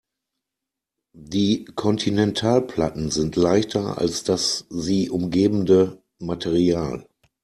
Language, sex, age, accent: German, male, 40-49, Deutschland Deutsch